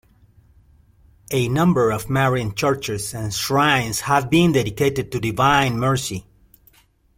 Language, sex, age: English, male, 60-69